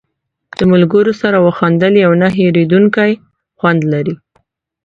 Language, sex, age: Pashto, female, 19-29